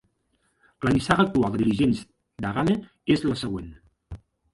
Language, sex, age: Catalan, male, 40-49